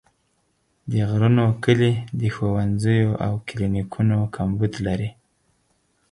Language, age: Pashto, 30-39